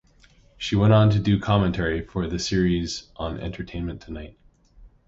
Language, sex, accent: English, male, United States English